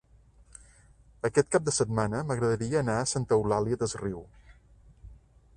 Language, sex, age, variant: Catalan, male, 50-59, Central